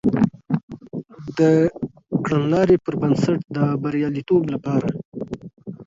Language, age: Pashto, 30-39